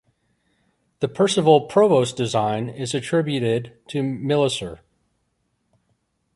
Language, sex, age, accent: English, male, 60-69, United States English